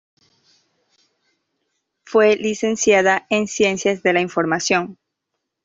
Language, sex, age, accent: Spanish, female, 19-29, Andino-Pacífico: Colombia, Perú, Ecuador, oeste de Bolivia y Venezuela andina